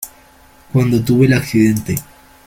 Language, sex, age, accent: Spanish, male, under 19, España: Centro-Sur peninsular (Madrid, Toledo, Castilla-La Mancha)